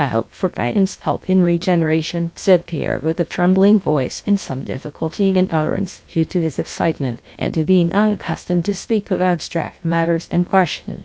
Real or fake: fake